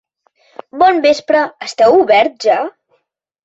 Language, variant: Catalan, Central